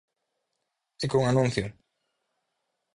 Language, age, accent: Galician, 19-29, Oriental (común en zona oriental)